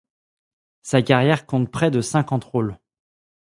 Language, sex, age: French, male, 30-39